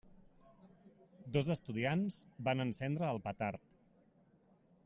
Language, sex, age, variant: Catalan, female, 50-59, Central